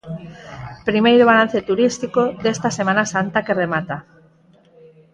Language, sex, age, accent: Galician, female, 40-49, Normativo (estándar)